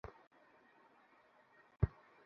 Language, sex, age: Bengali, male, 19-29